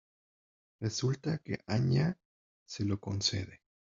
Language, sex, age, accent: Spanish, male, 40-49, México